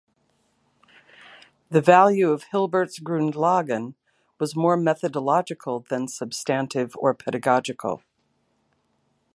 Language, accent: English, United States English